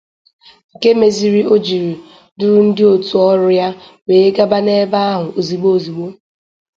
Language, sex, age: Igbo, female, under 19